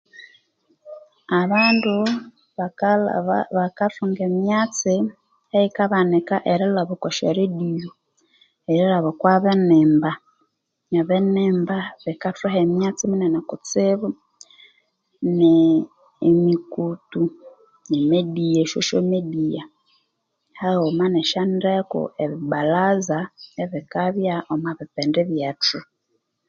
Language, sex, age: Konzo, female, 30-39